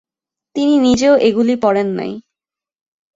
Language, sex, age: Bengali, female, 19-29